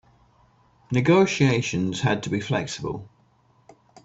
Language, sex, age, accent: English, male, 60-69, England English